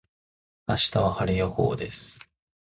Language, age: Japanese, 19-29